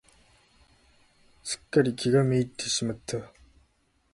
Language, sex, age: Japanese, male, 19-29